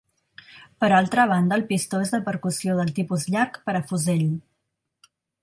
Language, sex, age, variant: Catalan, female, 40-49, Central